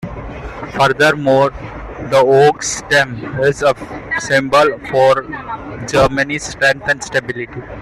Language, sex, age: English, male, under 19